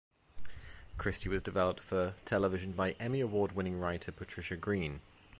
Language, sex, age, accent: English, male, 30-39, England English